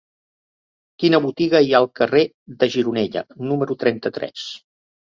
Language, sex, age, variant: Catalan, male, 60-69, Central